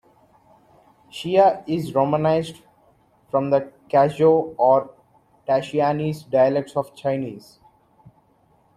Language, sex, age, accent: English, male, 19-29, India and South Asia (India, Pakistan, Sri Lanka)